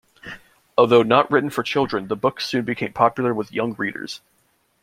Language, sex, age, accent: English, male, 19-29, United States English